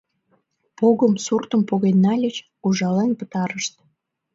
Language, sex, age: Mari, female, under 19